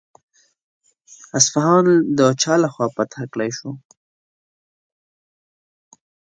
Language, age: Pashto, 19-29